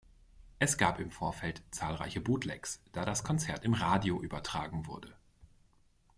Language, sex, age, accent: German, male, 40-49, Deutschland Deutsch